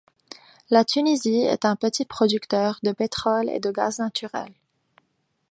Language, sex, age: French, female, 19-29